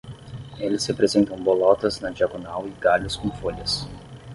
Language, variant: Portuguese, Portuguese (Brasil)